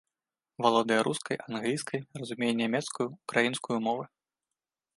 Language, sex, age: Belarusian, male, 19-29